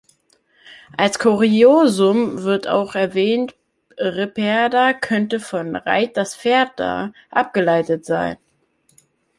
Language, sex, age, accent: German, male, under 19, Deutschland Deutsch